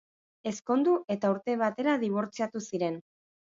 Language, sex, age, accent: Basque, female, 30-39, Batua